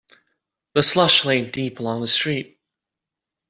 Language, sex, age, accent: English, male, 19-29, United States English